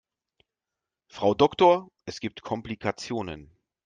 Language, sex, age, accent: German, male, 40-49, Deutschland Deutsch